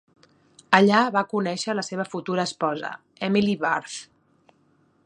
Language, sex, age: Catalan, female, 19-29